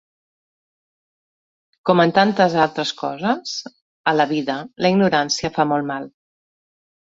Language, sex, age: Catalan, female, 40-49